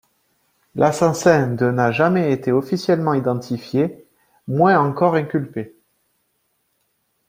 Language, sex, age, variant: French, male, 30-39, Français de métropole